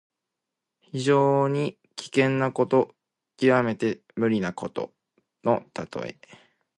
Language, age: Japanese, 19-29